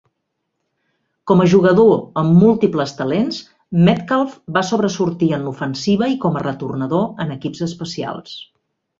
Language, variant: Catalan, Central